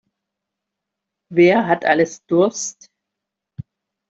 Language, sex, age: German, female, 60-69